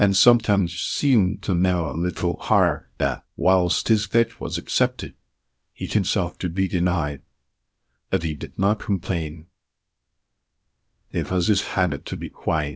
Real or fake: fake